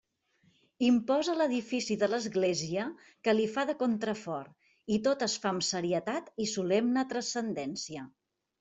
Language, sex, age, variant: Catalan, female, 40-49, Central